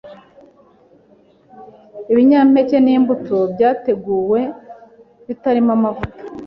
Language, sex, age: Kinyarwanda, male, 19-29